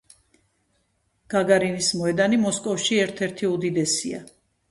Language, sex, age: Georgian, female, 60-69